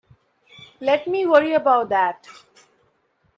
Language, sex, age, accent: English, female, under 19, India and South Asia (India, Pakistan, Sri Lanka)